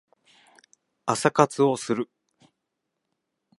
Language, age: Japanese, 40-49